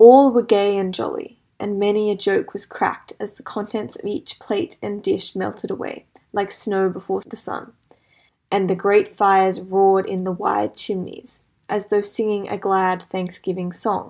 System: none